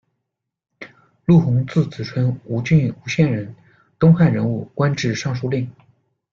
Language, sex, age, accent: Chinese, male, 30-39, 出生地：江苏省